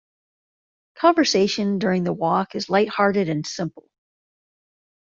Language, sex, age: English, female, 50-59